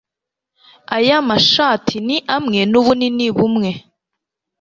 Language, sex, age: Kinyarwanda, female, 19-29